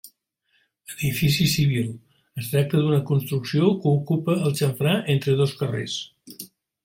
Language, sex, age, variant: Catalan, male, 60-69, Central